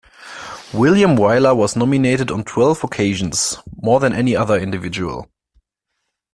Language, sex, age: English, male, 19-29